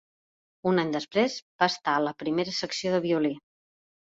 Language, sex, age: Catalan, female, 40-49